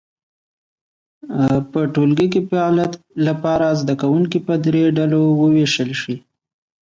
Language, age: Pashto, 19-29